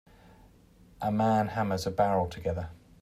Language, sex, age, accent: English, male, 30-39, England English